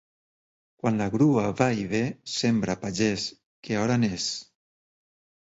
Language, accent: Catalan, valencià